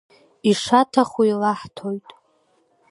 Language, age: Abkhazian, under 19